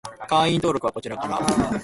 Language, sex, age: Japanese, male, 19-29